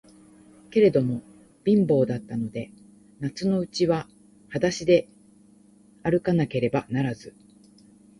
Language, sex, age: Japanese, female, 50-59